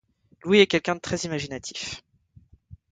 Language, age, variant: French, 30-39, Français de métropole